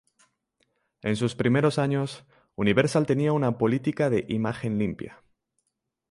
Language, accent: Spanish, España: Centro-Sur peninsular (Madrid, Toledo, Castilla-La Mancha)